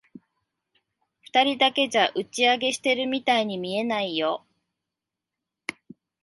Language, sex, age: Japanese, female, 40-49